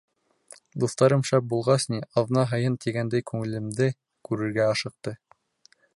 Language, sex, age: Bashkir, male, 19-29